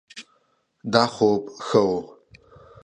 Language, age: Pashto, 30-39